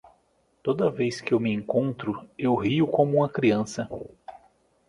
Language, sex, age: Portuguese, male, 30-39